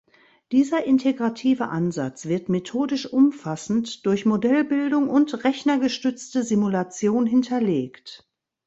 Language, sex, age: German, female, 60-69